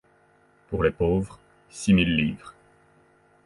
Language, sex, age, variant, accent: French, male, 19-29, Français d'Amérique du Nord, Français du Canada